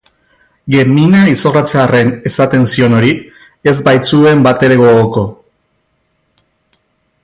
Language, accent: Basque, Mendebalekoa (Araba, Bizkaia, Gipuzkoako mendebaleko herri batzuk)